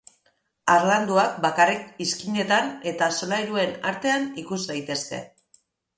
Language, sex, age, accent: Basque, female, 40-49, Mendebalekoa (Araba, Bizkaia, Gipuzkoako mendebaleko herri batzuk)